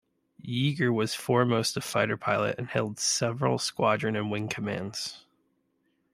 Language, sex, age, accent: English, male, 30-39, Canadian English